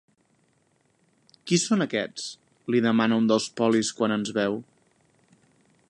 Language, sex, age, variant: Catalan, male, 19-29, Central